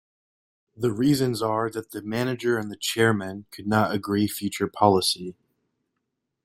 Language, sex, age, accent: English, male, 19-29, United States English